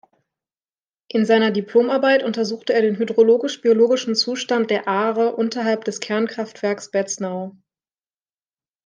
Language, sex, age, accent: German, female, 19-29, Deutschland Deutsch